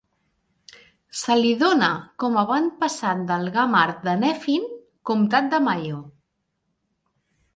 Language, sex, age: Catalan, female, 40-49